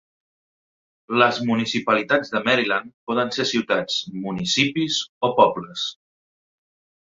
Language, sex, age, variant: Catalan, male, 40-49, Central